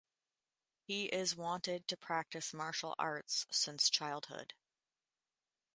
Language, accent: English, United States English